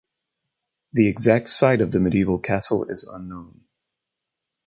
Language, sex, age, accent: English, male, 40-49, United States English